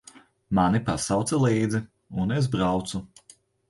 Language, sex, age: Latvian, male, 30-39